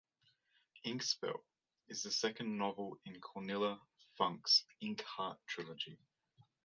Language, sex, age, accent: English, male, 19-29, Australian English